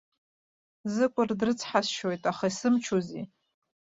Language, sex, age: Abkhazian, female, 40-49